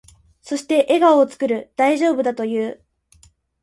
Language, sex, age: Japanese, female, under 19